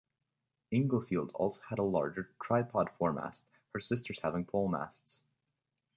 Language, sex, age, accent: English, male, under 19, United States English